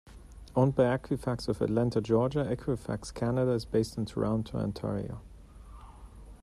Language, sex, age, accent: English, male, 40-49, England English